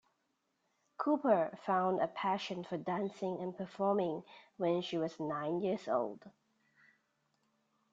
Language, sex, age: English, female, 30-39